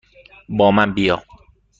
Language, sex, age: Persian, male, 19-29